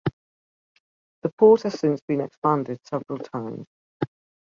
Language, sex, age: English, male, 50-59